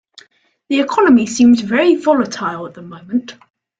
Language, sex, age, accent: English, male, under 19, England English